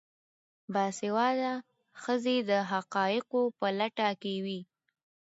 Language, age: Pashto, under 19